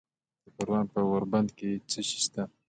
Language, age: Pashto, 19-29